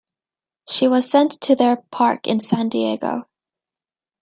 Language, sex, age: English, female, 19-29